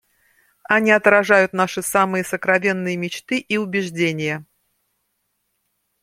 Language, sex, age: Russian, female, 50-59